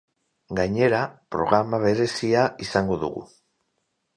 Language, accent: Basque, Mendebalekoa (Araba, Bizkaia, Gipuzkoako mendebaleko herri batzuk)